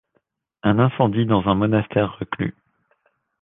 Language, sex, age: French, male, 30-39